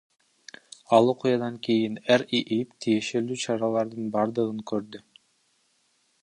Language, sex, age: Kyrgyz, male, 19-29